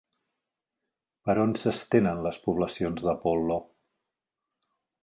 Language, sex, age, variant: Catalan, male, 40-49, Central